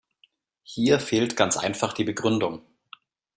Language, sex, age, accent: German, male, 30-39, Deutschland Deutsch